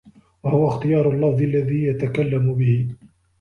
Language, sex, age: Arabic, male, 30-39